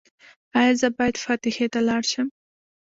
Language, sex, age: Pashto, female, 19-29